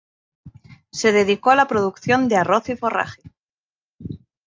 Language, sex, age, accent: Spanish, female, 40-49, España: Norte peninsular (Asturias, Castilla y León, Cantabria, País Vasco, Navarra, Aragón, La Rioja, Guadalajara, Cuenca)